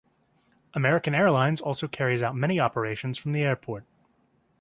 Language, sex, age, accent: English, male, 30-39, United States English